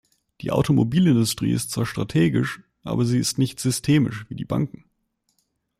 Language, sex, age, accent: German, male, 19-29, Deutschland Deutsch